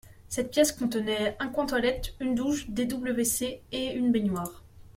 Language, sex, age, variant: French, female, 19-29, Français de métropole